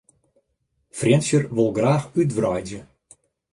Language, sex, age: Western Frisian, male, 50-59